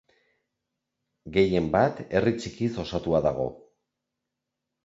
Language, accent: Basque, Erdialdekoa edo Nafarra (Gipuzkoa, Nafarroa)